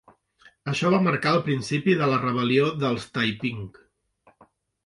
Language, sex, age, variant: Catalan, male, 40-49, Central